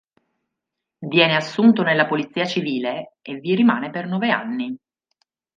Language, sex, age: Italian, female, 40-49